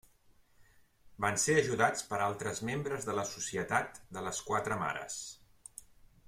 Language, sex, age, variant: Catalan, male, 40-49, Central